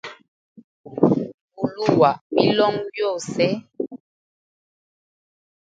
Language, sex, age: Hemba, female, 19-29